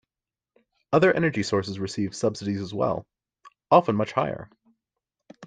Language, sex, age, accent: English, male, under 19, United States English